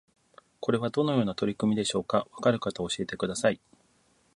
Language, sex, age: Japanese, male, 40-49